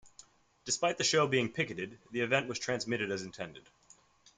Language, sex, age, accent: English, male, 19-29, United States English